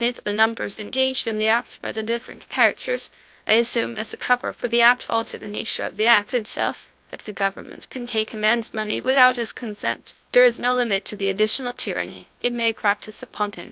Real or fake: fake